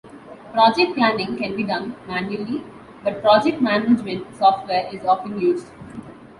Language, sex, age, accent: English, female, 19-29, India and South Asia (India, Pakistan, Sri Lanka)